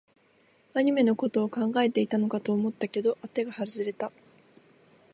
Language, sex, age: Japanese, female, 19-29